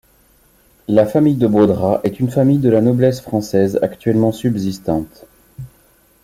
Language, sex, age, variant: French, male, 40-49, Français de métropole